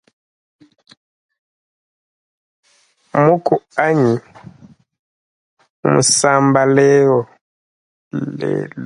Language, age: Luba-Lulua, 30-39